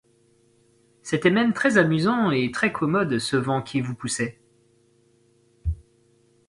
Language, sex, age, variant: French, male, 30-39, Français de métropole